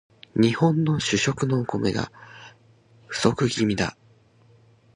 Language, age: Japanese, 19-29